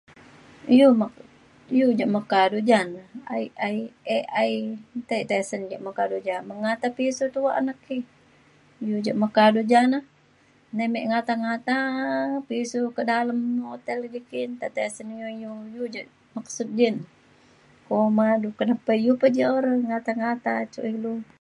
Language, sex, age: Mainstream Kenyah, female, 40-49